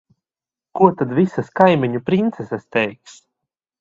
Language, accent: Latvian, Latgaliešu